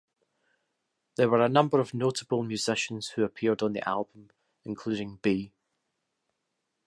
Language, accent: English, Scottish English